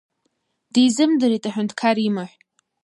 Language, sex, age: Abkhazian, female, under 19